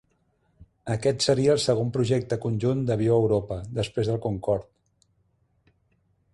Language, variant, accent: Catalan, Central, gironí